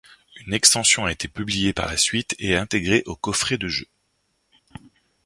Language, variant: French, Français de métropole